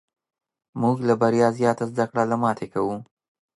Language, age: Pashto, 19-29